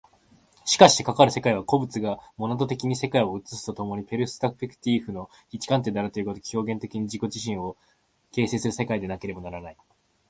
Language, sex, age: Japanese, male, 19-29